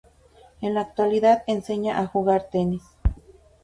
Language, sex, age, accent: Spanish, female, 40-49, México